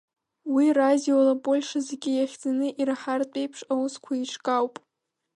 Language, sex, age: Abkhazian, female, under 19